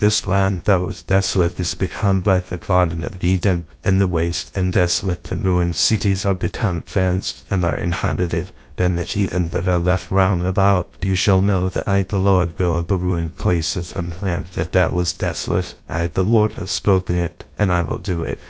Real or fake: fake